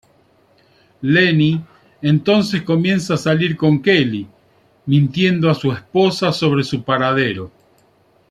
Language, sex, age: Spanish, male, 50-59